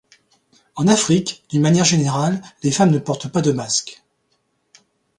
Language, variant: French, Français de métropole